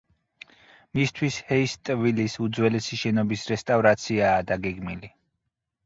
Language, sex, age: Georgian, male, 30-39